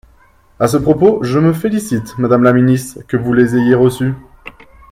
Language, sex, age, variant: French, male, 19-29, Français de métropole